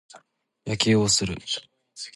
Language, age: Japanese, 19-29